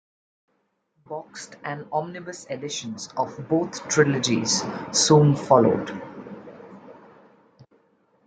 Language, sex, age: English, female, 30-39